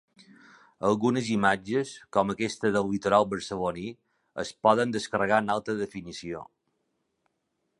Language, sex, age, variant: Catalan, male, 40-49, Balear